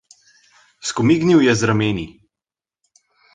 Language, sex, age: Slovenian, male, 19-29